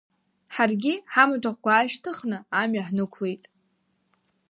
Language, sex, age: Abkhazian, female, under 19